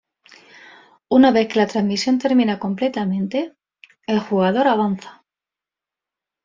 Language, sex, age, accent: Spanish, female, 40-49, España: Sur peninsular (Andalucia, Extremadura, Murcia)